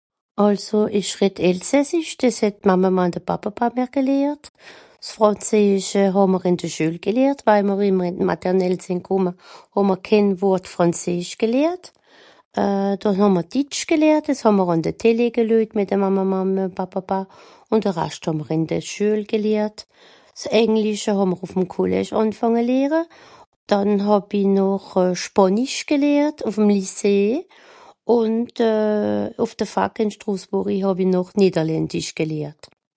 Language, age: Swiss German, 50-59